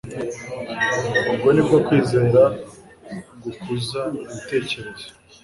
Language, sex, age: Kinyarwanda, male, under 19